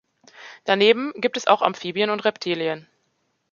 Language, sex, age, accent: German, female, 30-39, Deutschland Deutsch